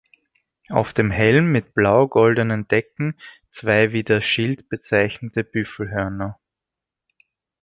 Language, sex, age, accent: German, male, 30-39, Österreichisches Deutsch